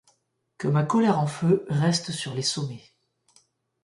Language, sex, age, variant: French, male, 50-59, Français de métropole